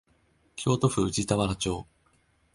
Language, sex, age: Japanese, male, under 19